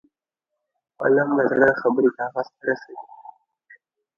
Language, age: Pashto, under 19